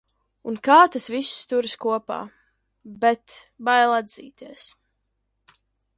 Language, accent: Latvian, Rigas